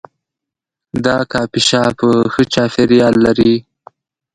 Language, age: Pashto, 19-29